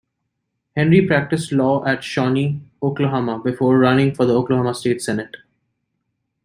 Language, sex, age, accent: English, male, 19-29, India and South Asia (India, Pakistan, Sri Lanka)